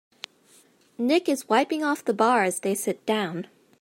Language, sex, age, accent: English, female, 19-29, United States English